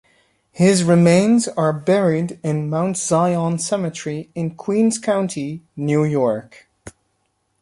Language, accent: English, England English